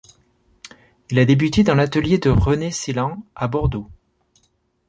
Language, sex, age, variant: French, male, 30-39, Français de métropole